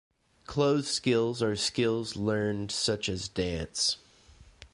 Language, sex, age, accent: English, male, 30-39, United States English